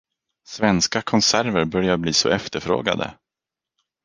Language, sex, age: Swedish, male, 19-29